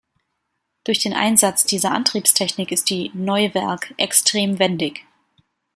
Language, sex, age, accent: German, female, 30-39, Deutschland Deutsch